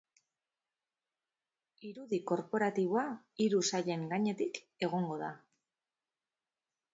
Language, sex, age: Basque, female, 40-49